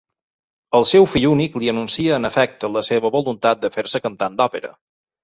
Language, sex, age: Catalan, male, 50-59